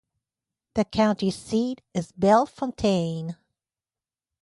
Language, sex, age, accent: English, female, 50-59, United States English